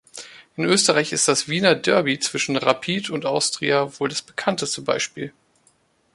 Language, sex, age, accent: German, male, 30-39, Deutschland Deutsch